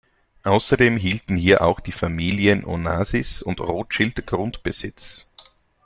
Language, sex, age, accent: German, male, 19-29, Österreichisches Deutsch